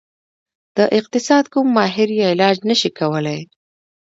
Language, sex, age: Pashto, female, 19-29